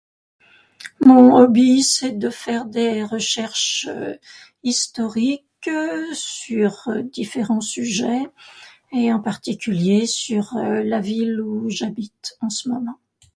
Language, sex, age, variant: French, female, 70-79, Français de métropole